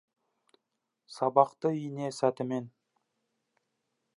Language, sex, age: Kazakh, male, 19-29